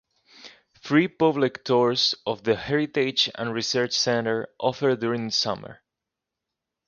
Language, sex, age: English, male, 19-29